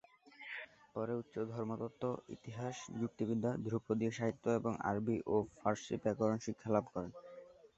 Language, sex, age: Bengali, male, 19-29